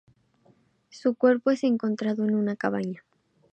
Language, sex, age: Spanish, female, 19-29